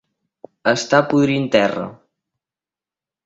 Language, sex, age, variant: Catalan, male, under 19, Central